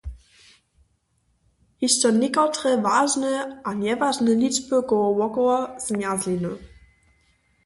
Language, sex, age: Upper Sorbian, female, under 19